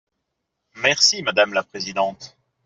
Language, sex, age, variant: French, male, 19-29, Français de métropole